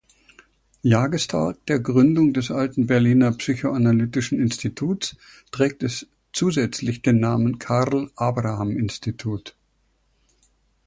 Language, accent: German, Deutschland Deutsch